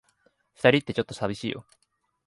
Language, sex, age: Japanese, male, 19-29